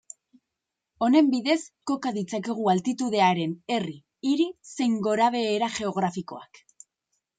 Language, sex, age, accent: Basque, female, 19-29, Erdialdekoa edo Nafarra (Gipuzkoa, Nafarroa)